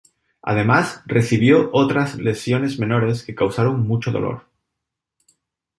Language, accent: Spanish, España: Sur peninsular (Andalucia, Extremadura, Murcia)